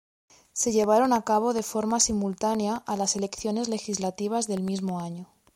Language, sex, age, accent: Spanish, male, 30-39, España: Centro-Sur peninsular (Madrid, Toledo, Castilla-La Mancha)